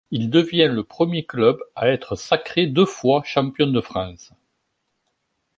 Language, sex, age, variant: French, male, 60-69, Français de métropole